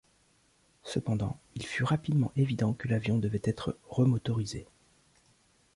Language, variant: French, Français de métropole